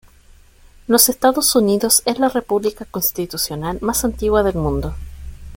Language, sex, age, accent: Spanish, female, 19-29, Chileno: Chile, Cuyo